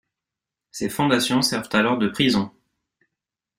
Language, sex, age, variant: French, male, 19-29, Français de métropole